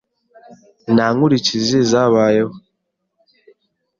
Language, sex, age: Kinyarwanda, male, 19-29